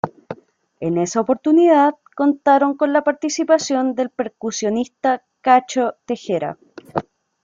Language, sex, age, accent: Spanish, female, 30-39, Chileno: Chile, Cuyo